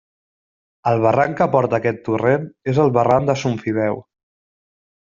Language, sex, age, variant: Catalan, male, 30-39, Central